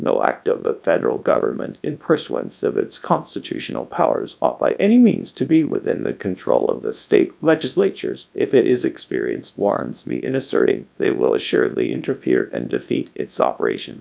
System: TTS, GradTTS